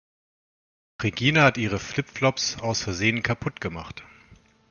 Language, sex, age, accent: German, male, 19-29, Deutschland Deutsch